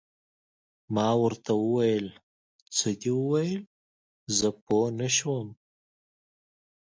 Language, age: Pashto, 19-29